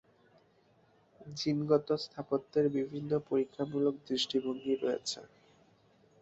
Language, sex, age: Bengali, male, 19-29